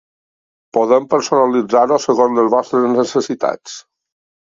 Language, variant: Catalan, Balear